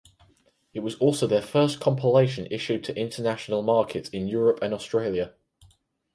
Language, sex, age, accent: English, male, under 19, England English